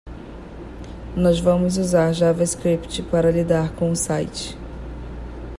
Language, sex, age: Portuguese, female, 30-39